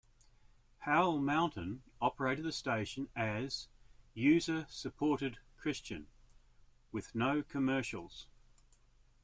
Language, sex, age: English, male, 60-69